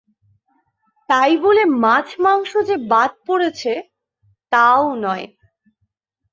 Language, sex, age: Bengali, female, 19-29